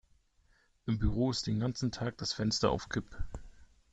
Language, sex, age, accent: German, male, 30-39, Deutschland Deutsch